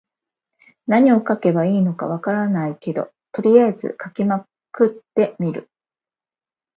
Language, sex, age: Japanese, female, 30-39